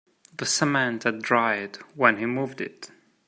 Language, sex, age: English, male, 30-39